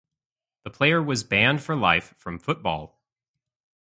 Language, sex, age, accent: English, male, 19-29, United States English